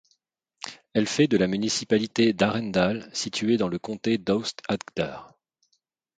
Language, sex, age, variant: French, male, 40-49, Français de métropole